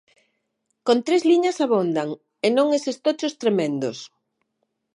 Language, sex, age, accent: Galician, female, 50-59, Atlántico (seseo e gheada)